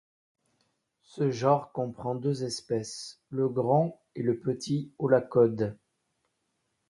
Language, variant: French, Français de métropole